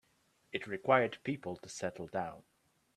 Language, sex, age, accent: English, male, 19-29, England English